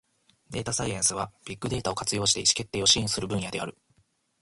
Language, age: Japanese, 19-29